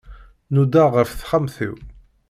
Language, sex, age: Kabyle, male, 50-59